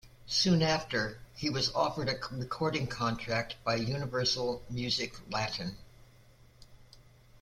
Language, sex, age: English, female, 70-79